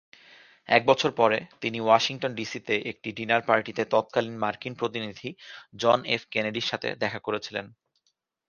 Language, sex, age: Bengali, male, 19-29